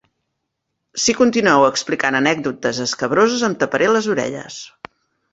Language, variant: Catalan, Central